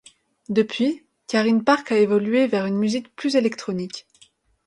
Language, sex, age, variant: French, female, 19-29, Français de métropole